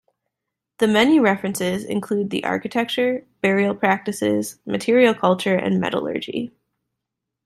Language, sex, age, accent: English, female, 30-39, United States English